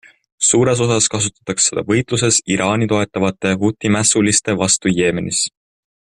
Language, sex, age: Estonian, male, 19-29